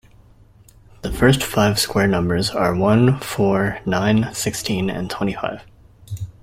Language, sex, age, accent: English, male, 19-29, United States English